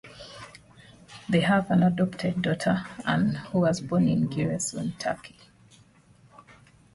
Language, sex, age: English, female, 30-39